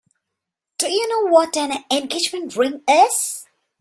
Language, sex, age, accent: English, female, 19-29, India and South Asia (India, Pakistan, Sri Lanka)